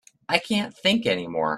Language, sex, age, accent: English, male, 19-29, United States English